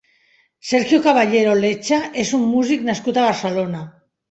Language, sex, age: Catalan, female, 60-69